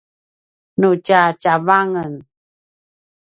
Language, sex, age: Paiwan, female, 50-59